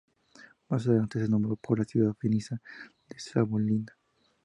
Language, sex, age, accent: Spanish, male, 19-29, México